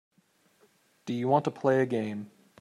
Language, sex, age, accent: English, male, 30-39, United States English